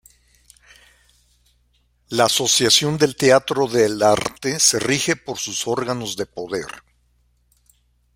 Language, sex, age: Spanish, male, 60-69